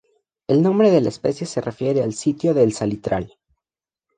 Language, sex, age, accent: Spanish, male, under 19, Andino-Pacífico: Colombia, Perú, Ecuador, oeste de Bolivia y Venezuela andina